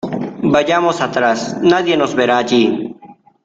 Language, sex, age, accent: Spanish, male, 19-29, México